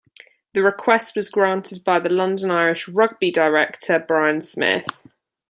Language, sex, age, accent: English, female, 19-29, England English